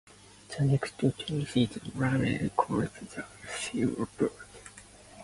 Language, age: English, 19-29